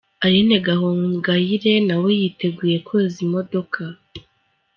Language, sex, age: Kinyarwanda, female, under 19